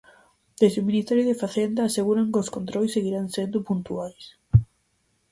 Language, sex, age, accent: Galician, female, under 19, Normativo (estándar)